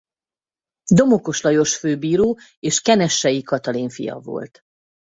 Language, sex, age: Hungarian, female, 50-59